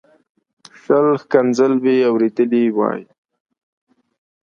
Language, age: Pashto, 30-39